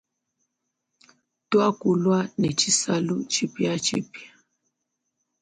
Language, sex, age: Luba-Lulua, female, 30-39